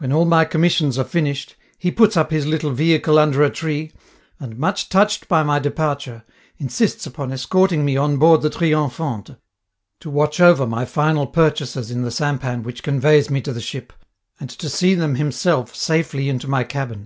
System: none